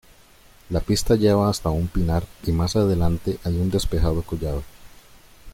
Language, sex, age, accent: Spanish, male, 19-29, América central